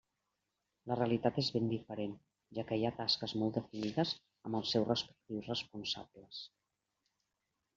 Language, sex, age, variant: Catalan, female, 40-49, Central